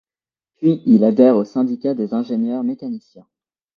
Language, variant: French, Français de métropole